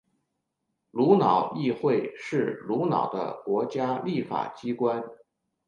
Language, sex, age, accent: Chinese, male, 50-59, 出生地：北京市; 普通话